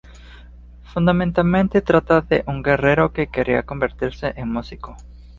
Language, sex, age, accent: Spanish, male, 19-29, Caribe: Cuba, Venezuela, Puerto Rico, República Dominicana, Panamá, Colombia caribeña, México caribeño, Costa del golfo de México